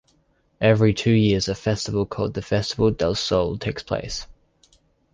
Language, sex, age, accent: English, male, under 19, Australian English